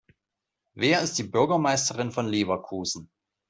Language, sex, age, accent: German, male, 40-49, Deutschland Deutsch